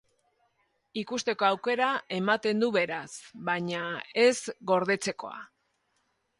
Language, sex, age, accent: Basque, female, 50-59, Erdialdekoa edo Nafarra (Gipuzkoa, Nafarroa)